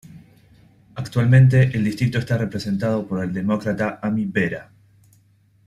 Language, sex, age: Spanish, male, 30-39